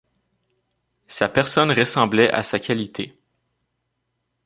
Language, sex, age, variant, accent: French, male, 30-39, Français d'Amérique du Nord, Français du Canada